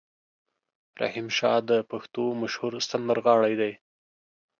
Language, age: Pashto, 19-29